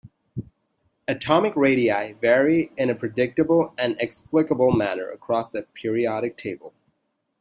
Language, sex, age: English, male, 19-29